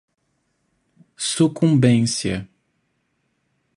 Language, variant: Portuguese, Portuguese (Brasil)